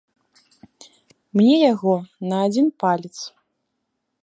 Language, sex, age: Belarusian, female, 19-29